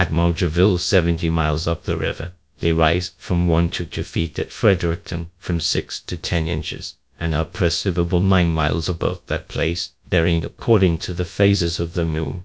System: TTS, GradTTS